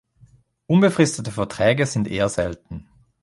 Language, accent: German, Schweizerdeutsch